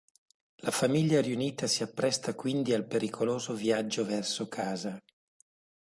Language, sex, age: Italian, male, 60-69